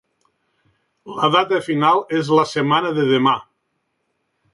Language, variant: Catalan, Nord-Occidental